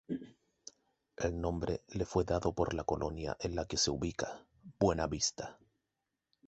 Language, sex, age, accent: Spanish, male, 19-29, Chileno: Chile, Cuyo